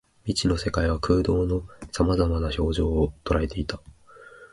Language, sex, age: Japanese, male, 19-29